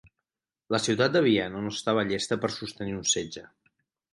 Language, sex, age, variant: Catalan, male, 40-49, Central